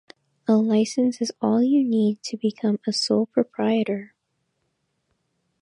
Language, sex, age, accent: English, female, under 19, United States English